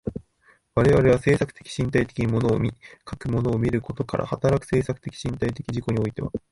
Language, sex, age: Japanese, male, 19-29